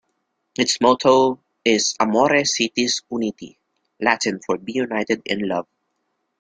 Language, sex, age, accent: English, male, 19-29, Filipino